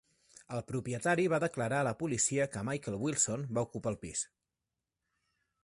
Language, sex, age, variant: Catalan, male, 30-39, Central